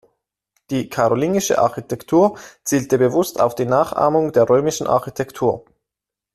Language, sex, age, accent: German, male, 19-29, Schweizerdeutsch